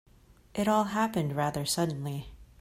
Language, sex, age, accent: English, female, 30-39, United States English